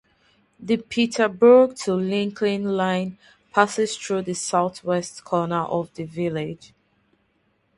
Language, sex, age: English, female, 19-29